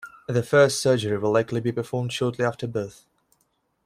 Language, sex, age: English, male, 19-29